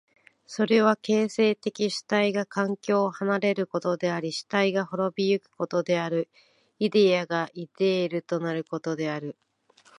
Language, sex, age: Japanese, female, 40-49